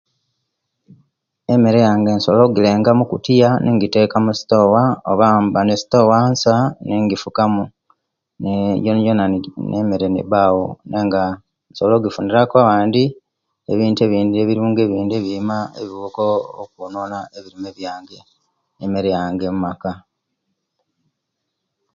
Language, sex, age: Kenyi, male, 50-59